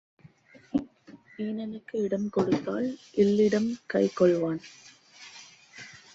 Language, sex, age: Tamil, female, 19-29